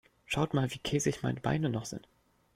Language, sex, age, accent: German, male, under 19, Deutschland Deutsch